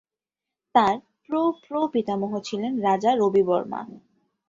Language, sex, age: Bengali, female, 19-29